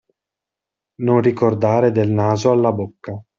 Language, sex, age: Italian, male, 40-49